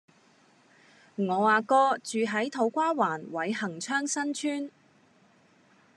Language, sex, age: Cantonese, female, 30-39